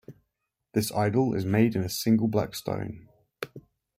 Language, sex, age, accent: English, male, 19-29, England English